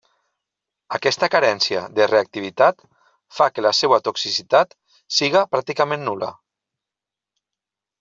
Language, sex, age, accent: Catalan, male, 50-59, valencià